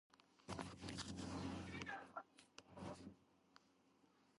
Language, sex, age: Georgian, female, 19-29